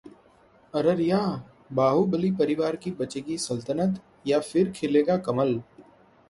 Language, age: Hindi, 30-39